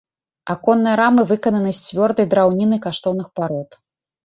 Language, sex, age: Belarusian, female, 30-39